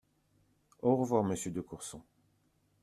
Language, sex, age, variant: French, male, 40-49, Français de métropole